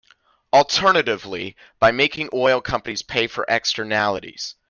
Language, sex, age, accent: English, male, under 19, United States English